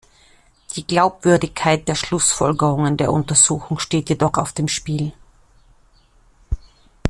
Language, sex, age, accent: German, female, 50-59, Österreichisches Deutsch